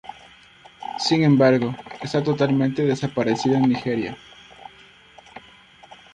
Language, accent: Spanish, Andino-Pacífico: Colombia, Perú, Ecuador, oeste de Bolivia y Venezuela andina